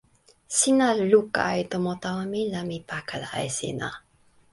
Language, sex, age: Toki Pona, female, 19-29